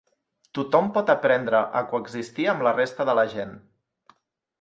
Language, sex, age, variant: Catalan, male, 40-49, Central